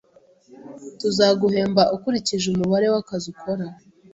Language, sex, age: Kinyarwanda, female, 19-29